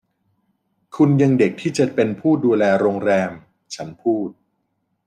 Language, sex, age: Thai, male, 30-39